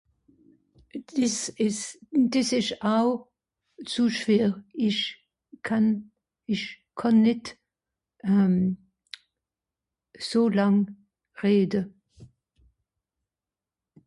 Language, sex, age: Swiss German, female, 60-69